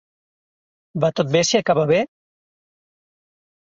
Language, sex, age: Catalan, male, 40-49